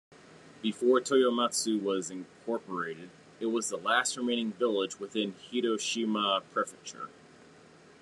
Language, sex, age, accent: English, male, 19-29, United States English